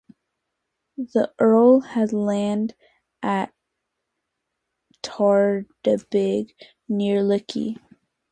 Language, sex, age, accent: English, female, under 19, United States English